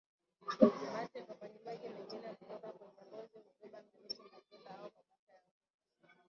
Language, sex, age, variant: Swahili, female, 19-29, Kiswahili cha Bara ya Kenya